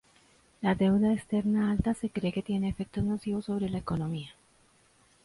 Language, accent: Spanish, Andino-Pacífico: Colombia, Perú, Ecuador, oeste de Bolivia y Venezuela andina